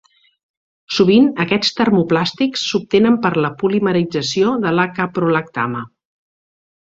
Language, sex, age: Catalan, female, 50-59